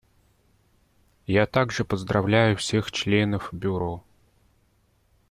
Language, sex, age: Russian, male, 30-39